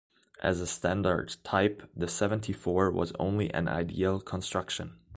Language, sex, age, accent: English, male, 19-29, England English